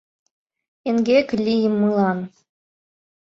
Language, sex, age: Mari, female, under 19